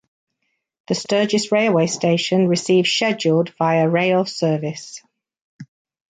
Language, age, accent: English, 50-59, England English